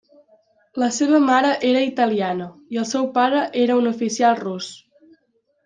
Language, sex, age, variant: Catalan, female, under 19, Central